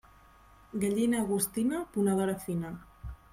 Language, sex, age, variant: Catalan, female, 30-39, Central